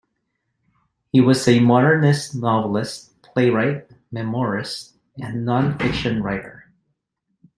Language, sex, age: English, male, 40-49